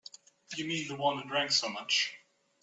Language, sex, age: English, male, 30-39